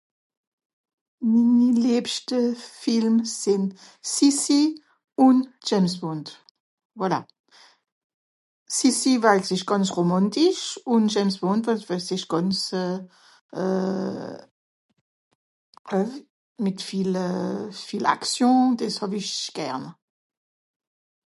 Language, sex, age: Swiss German, female, 60-69